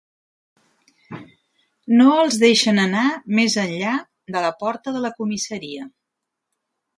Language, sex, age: Catalan, female, 60-69